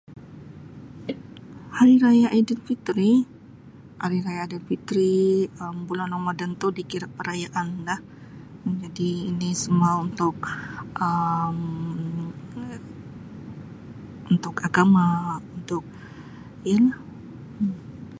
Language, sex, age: Sabah Malay, female, 40-49